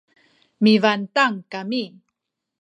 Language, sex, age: Sakizaya, female, 50-59